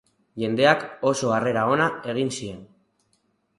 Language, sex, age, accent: Basque, female, 40-49, Mendebalekoa (Araba, Bizkaia, Gipuzkoako mendebaleko herri batzuk)